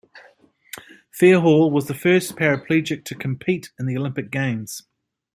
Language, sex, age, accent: English, male, 50-59, New Zealand English